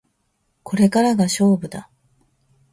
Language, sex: Japanese, female